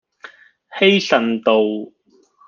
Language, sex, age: Cantonese, male, 30-39